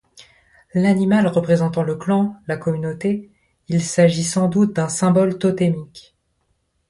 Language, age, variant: French, 30-39, Français de métropole